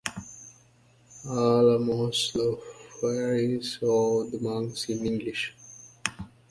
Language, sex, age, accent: English, male, 19-29, United States English